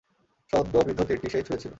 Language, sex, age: Bengali, male, 19-29